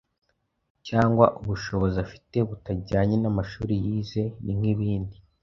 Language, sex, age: Kinyarwanda, male, under 19